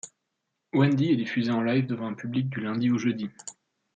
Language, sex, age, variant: French, male, 30-39, Français de métropole